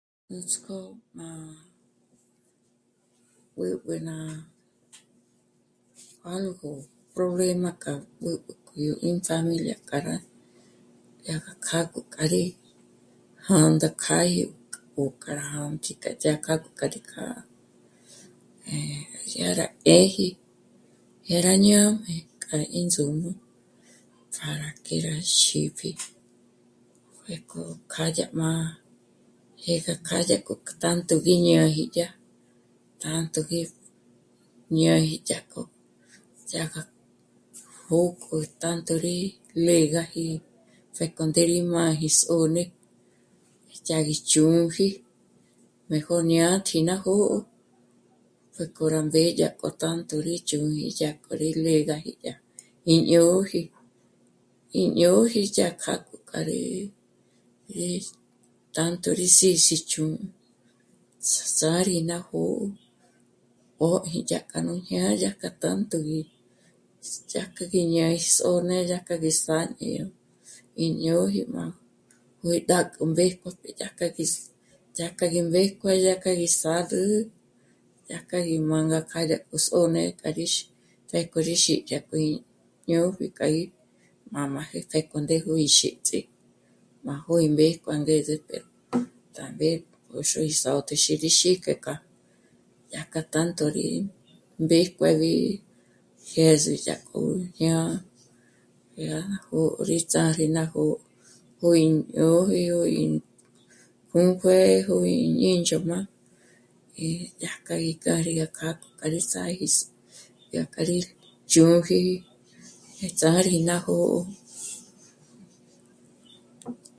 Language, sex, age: Michoacán Mazahua, female, 19-29